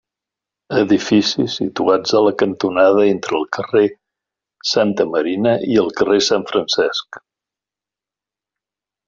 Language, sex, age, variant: Catalan, male, 60-69, Central